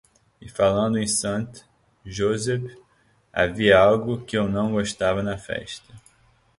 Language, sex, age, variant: Portuguese, male, 19-29, Portuguese (Brasil)